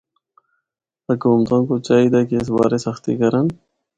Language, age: Northern Hindko, 30-39